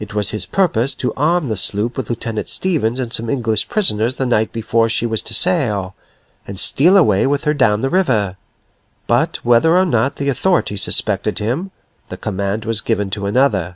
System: none